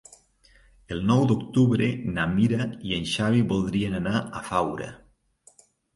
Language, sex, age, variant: Catalan, male, 40-49, Nord-Occidental